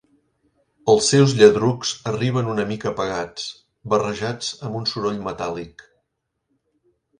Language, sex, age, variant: Catalan, male, 50-59, Central